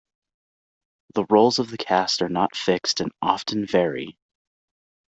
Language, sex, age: English, male, 30-39